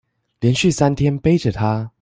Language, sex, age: Chinese, male, 19-29